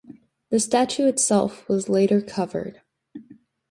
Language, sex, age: English, female, under 19